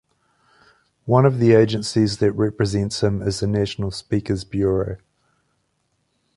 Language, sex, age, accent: English, male, 40-49, New Zealand English